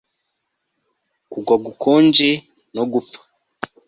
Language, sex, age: Kinyarwanda, male, under 19